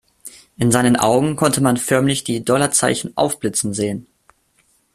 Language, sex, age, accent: German, male, under 19, Deutschland Deutsch